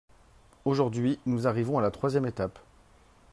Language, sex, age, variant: French, male, 30-39, Français de métropole